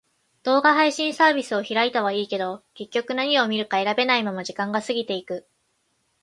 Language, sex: Japanese, female